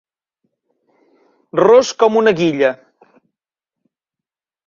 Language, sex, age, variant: Catalan, male, 60-69, Central